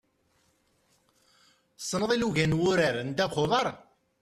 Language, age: Kabyle, 40-49